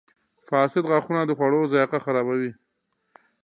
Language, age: Pashto, 40-49